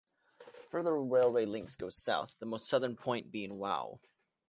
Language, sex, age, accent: English, male, under 19, United States English